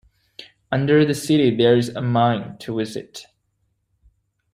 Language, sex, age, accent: English, male, 19-29, United States English